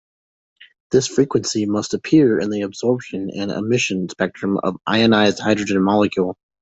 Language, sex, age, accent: English, male, 19-29, United States English